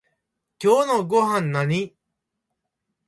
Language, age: Japanese, 70-79